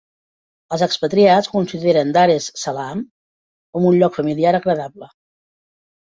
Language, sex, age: Catalan, female, 50-59